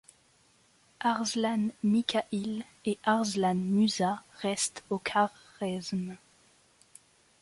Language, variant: French, Français de métropole